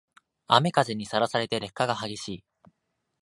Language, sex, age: Japanese, male, 19-29